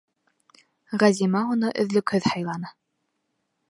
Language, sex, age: Bashkir, female, 19-29